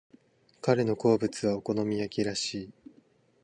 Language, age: Japanese, 19-29